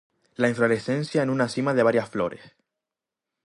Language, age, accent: Spanish, 19-29, España: Islas Canarias